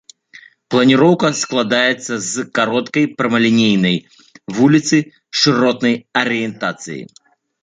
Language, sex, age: Belarusian, male, 40-49